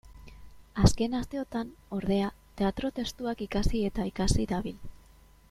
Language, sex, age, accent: Basque, female, 19-29, Mendebalekoa (Araba, Bizkaia, Gipuzkoako mendebaleko herri batzuk)